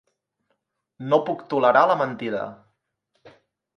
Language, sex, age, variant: Catalan, male, 40-49, Central